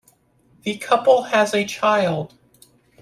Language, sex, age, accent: English, female, 30-39, United States English